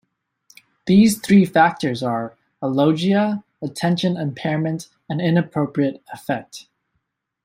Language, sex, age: English, male, 19-29